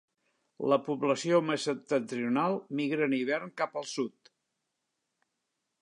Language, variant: Catalan, Central